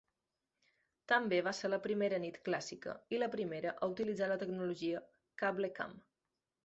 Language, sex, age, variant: Catalan, female, 30-39, Balear